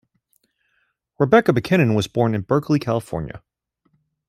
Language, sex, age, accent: English, male, 40-49, United States English